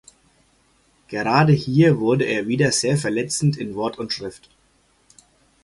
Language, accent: German, Deutschland Deutsch